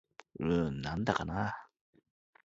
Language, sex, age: Japanese, male, 40-49